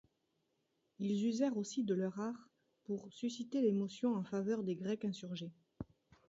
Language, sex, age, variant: French, female, 40-49, Français de métropole